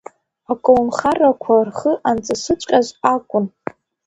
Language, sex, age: Abkhazian, female, under 19